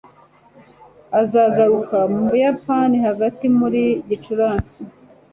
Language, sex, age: Kinyarwanda, female, 40-49